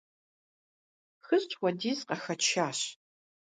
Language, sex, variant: Kabardian, female, Адыгэбзэ (Къэбэрдей, Кирил, псоми зэдай)